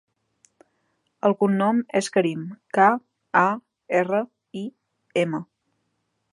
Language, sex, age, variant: Catalan, female, 30-39, Central